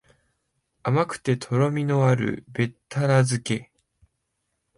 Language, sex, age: Japanese, male, 19-29